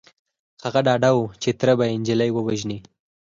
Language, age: Pashto, under 19